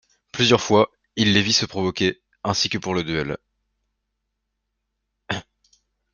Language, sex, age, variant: French, male, 19-29, Français de métropole